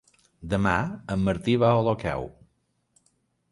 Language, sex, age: Catalan, male, 40-49